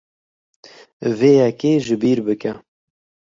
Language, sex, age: Kurdish, male, 30-39